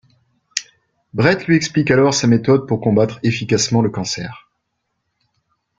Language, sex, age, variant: French, male, 40-49, Français de métropole